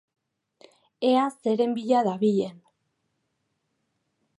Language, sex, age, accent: Basque, female, 30-39, Erdialdekoa edo Nafarra (Gipuzkoa, Nafarroa)